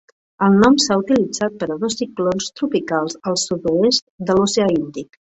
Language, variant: Catalan, Central